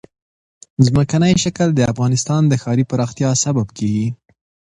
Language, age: Pashto, 19-29